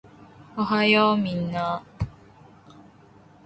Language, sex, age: Japanese, female, under 19